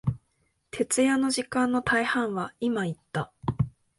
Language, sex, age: Japanese, female, under 19